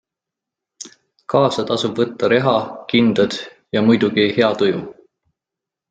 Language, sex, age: Estonian, male, 19-29